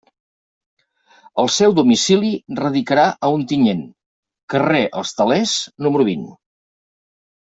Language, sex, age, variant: Catalan, male, 50-59, Central